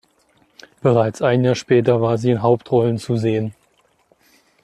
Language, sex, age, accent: German, male, 19-29, Deutschland Deutsch